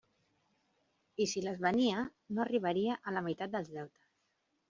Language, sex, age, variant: Catalan, female, 40-49, Central